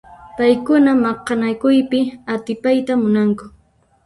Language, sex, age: Puno Quechua, female, 19-29